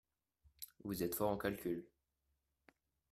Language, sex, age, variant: French, male, 19-29, Français de métropole